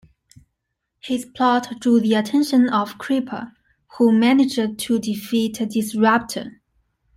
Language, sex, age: English, male, 19-29